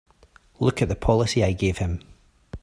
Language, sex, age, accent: English, male, 30-39, Scottish English